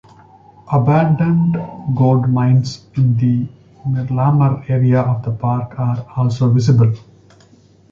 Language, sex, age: English, male, 40-49